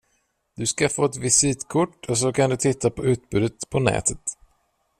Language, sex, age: Swedish, male, 30-39